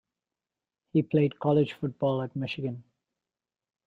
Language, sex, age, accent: English, male, 30-39, Australian English